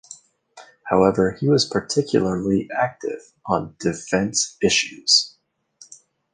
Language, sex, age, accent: English, male, 30-39, United States English